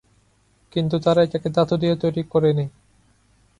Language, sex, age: Bengali, male, 19-29